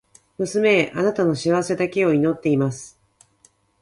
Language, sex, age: Japanese, female, 40-49